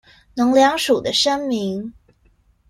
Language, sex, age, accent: Chinese, female, 19-29, 出生地：臺北市